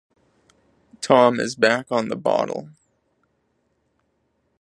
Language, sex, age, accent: English, male, 19-29, United States English